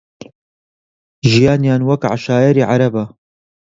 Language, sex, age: Central Kurdish, male, 19-29